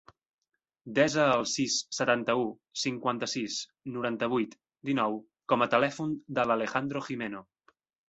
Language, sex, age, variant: Catalan, male, 19-29, Central